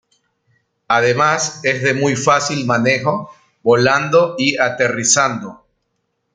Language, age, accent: Spanish, 40-49, Andino-Pacífico: Colombia, Perú, Ecuador, oeste de Bolivia y Venezuela andina